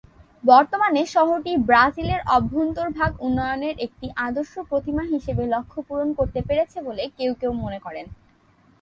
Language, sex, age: Bengali, female, 19-29